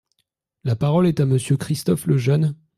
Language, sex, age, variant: French, male, 30-39, Français de métropole